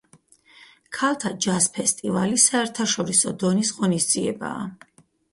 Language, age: Georgian, 40-49